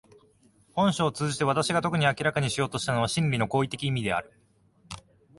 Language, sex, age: Japanese, male, 19-29